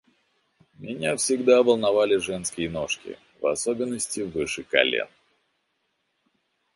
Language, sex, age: Russian, male, 30-39